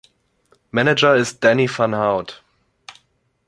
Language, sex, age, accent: German, male, 19-29, Deutschland Deutsch